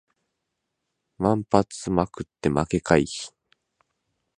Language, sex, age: Japanese, male, 19-29